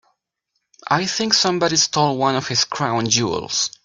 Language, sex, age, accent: English, male, 30-39, United States English